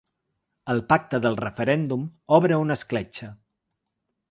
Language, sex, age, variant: Catalan, male, 40-49, Balear